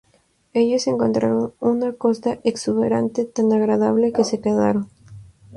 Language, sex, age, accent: Spanish, female, under 19, México